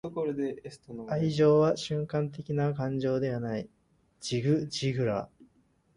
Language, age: Japanese, under 19